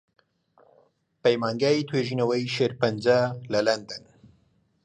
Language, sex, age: Central Kurdish, male, 19-29